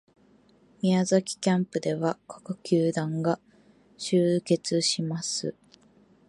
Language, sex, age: Japanese, female, 19-29